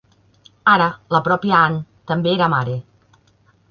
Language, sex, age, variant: Catalan, female, 30-39, Central